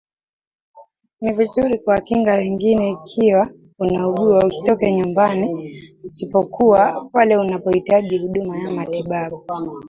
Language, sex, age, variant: Swahili, female, 19-29, Kiswahili cha Bara ya Kenya